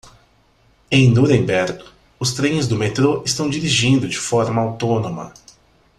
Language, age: Portuguese, 30-39